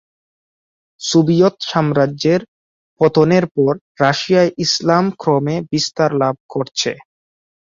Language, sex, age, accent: Bengali, male, 19-29, fluent